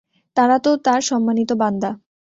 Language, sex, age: Bengali, female, 19-29